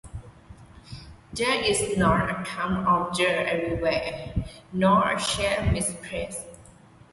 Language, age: English, 19-29